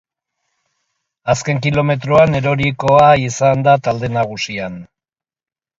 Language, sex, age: Basque, male, 60-69